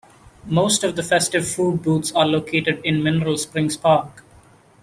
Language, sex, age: English, male, 19-29